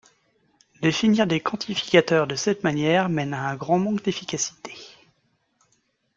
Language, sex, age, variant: French, male, 30-39, Français de métropole